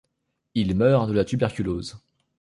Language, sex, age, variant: French, male, 19-29, Français de métropole